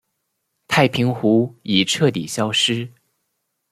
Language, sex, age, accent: Chinese, male, 19-29, 出生地：湖北省